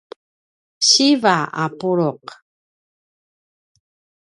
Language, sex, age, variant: Paiwan, female, 50-59, pinayuanan a kinaikacedasan (東排灣語)